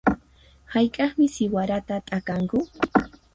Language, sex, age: Puno Quechua, female, 19-29